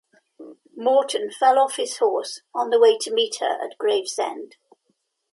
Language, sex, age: English, female, 70-79